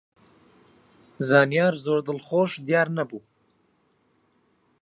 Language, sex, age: Central Kurdish, male, 19-29